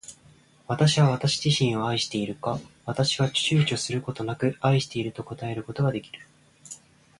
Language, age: Japanese, 19-29